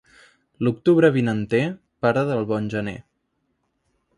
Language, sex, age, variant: Catalan, male, 19-29, Central